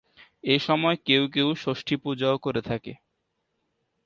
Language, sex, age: Bengali, male, 19-29